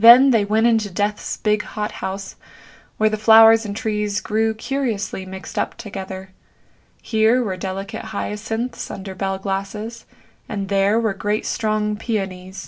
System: none